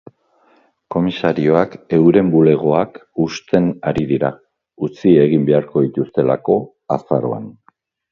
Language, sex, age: Basque, male, 60-69